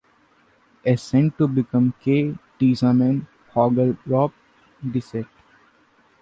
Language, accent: English, India and South Asia (India, Pakistan, Sri Lanka)